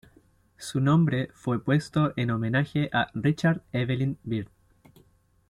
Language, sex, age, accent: Spanish, male, 19-29, Chileno: Chile, Cuyo